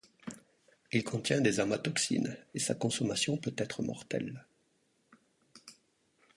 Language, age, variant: French, 40-49, Français de métropole